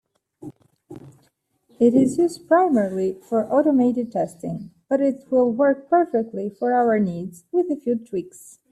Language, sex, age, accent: English, female, 19-29, United States English